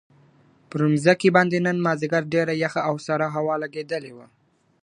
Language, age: Pashto, 19-29